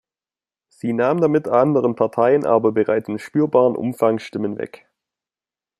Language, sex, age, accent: German, male, 19-29, Deutschland Deutsch